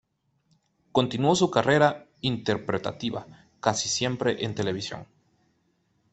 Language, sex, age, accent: Spanish, male, 19-29, América central